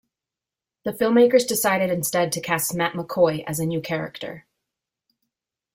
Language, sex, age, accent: English, female, 30-39, United States English